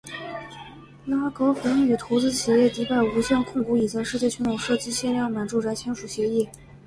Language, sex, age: Chinese, female, 19-29